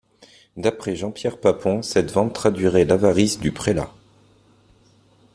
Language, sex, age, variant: French, male, 30-39, Français de métropole